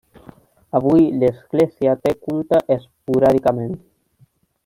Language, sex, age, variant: Catalan, male, under 19, Central